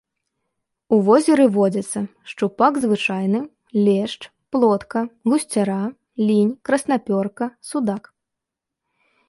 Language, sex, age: Belarusian, female, 19-29